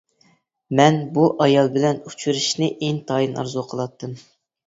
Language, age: Uyghur, 19-29